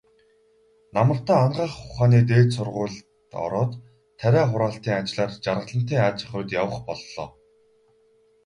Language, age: Mongolian, 19-29